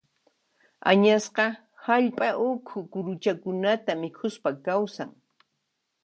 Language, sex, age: Puno Quechua, female, 19-29